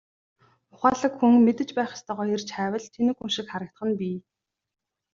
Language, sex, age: Mongolian, female, 19-29